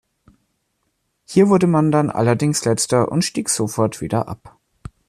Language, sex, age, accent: German, male, 19-29, Deutschland Deutsch